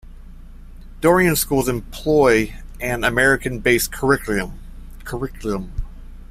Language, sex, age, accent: English, male, 40-49, United States English